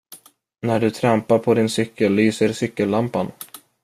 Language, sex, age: Swedish, male, under 19